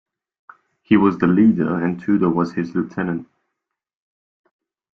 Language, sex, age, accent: English, male, 19-29, England English